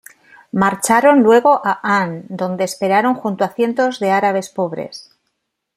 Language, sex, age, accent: Spanish, female, 40-49, España: Norte peninsular (Asturias, Castilla y León, Cantabria, País Vasco, Navarra, Aragón, La Rioja, Guadalajara, Cuenca)